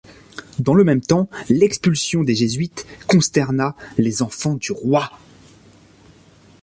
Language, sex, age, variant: French, male, 30-39, Français de métropole